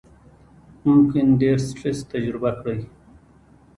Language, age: Pashto, 40-49